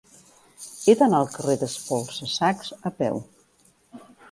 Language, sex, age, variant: Catalan, female, 40-49, Central